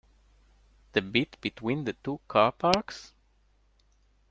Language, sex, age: English, male, 30-39